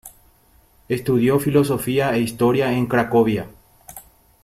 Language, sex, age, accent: Spanish, male, 30-39, Rioplatense: Argentina, Uruguay, este de Bolivia, Paraguay